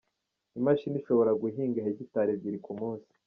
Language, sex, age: Kinyarwanda, male, 19-29